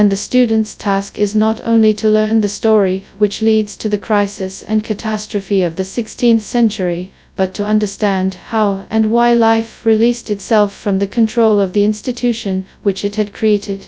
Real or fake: fake